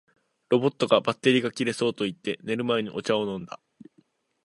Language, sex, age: Japanese, male, 19-29